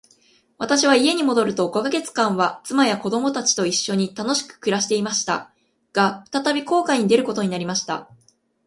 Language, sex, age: Japanese, female, 19-29